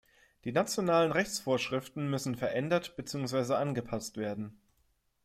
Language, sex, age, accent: German, male, 30-39, Deutschland Deutsch